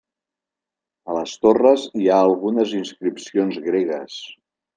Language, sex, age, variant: Catalan, male, 60-69, Central